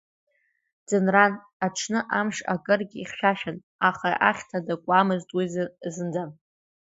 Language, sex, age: Abkhazian, female, under 19